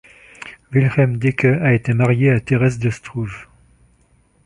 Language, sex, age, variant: French, male, 40-49, Français de métropole